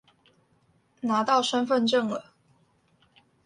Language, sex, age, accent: Chinese, female, under 19, 出生地：臺中市